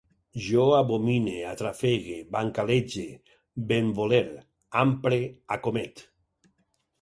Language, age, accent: Catalan, 60-69, valencià